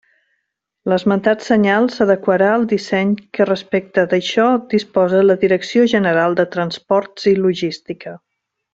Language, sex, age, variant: Catalan, female, 50-59, Central